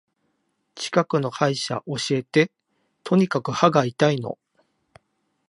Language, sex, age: Japanese, male, 50-59